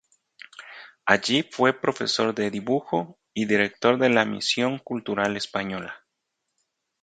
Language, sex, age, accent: Spanish, male, 40-49, México